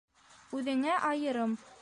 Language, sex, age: Bashkir, female, under 19